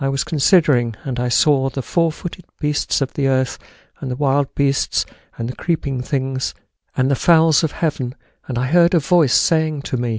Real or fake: real